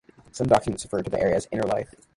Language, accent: English, United States English